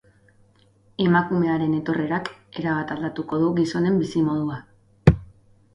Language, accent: Basque, Mendebalekoa (Araba, Bizkaia, Gipuzkoako mendebaleko herri batzuk)